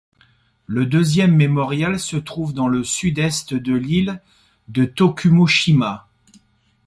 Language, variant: French, Français de métropole